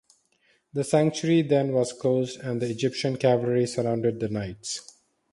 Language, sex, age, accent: English, male, 30-39, India and South Asia (India, Pakistan, Sri Lanka)